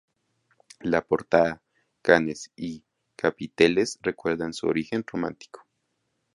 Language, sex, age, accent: Spanish, male, 19-29, Andino-Pacífico: Colombia, Perú, Ecuador, oeste de Bolivia y Venezuela andina